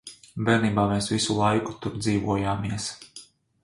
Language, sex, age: Latvian, male, 30-39